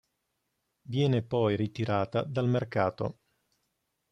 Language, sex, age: Italian, male, 50-59